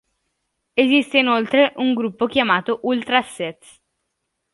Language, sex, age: Italian, female, under 19